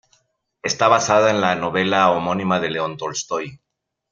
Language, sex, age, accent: Spanish, male, 50-59, México